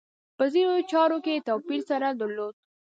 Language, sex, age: Pashto, female, 19-29